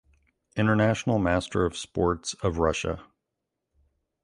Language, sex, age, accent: English, male, 40-49, United States English